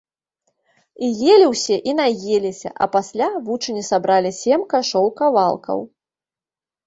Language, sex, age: Belarusian, female, 30-39